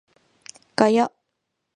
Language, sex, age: Japanese, female, 19-29